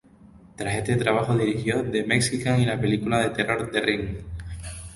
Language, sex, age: Spanish, male, 19-29